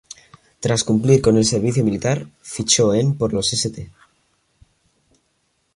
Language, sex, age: Spanish, male, under 19